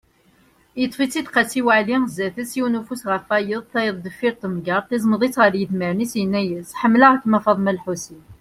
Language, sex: Kabyle, female